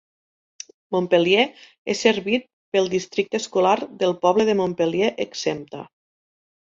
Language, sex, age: Catalan, female, 30-39